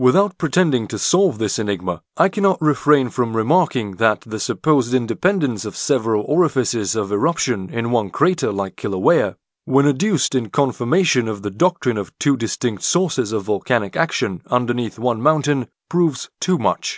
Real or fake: real